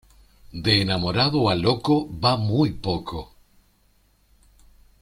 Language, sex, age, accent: Spanish, male, 50-59, Rioplatense: Argentina, Uruguay, este de Bolivia, Paraguay